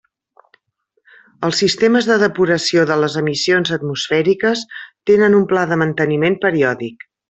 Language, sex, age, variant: Catalan, female, 50-59, Central